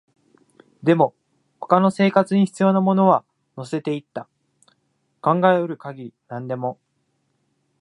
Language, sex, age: Japanese, male, 19-29